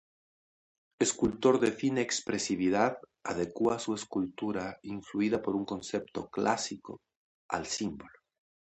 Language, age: Spanish, 60-69